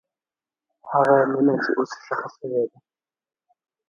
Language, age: Pashto, under 19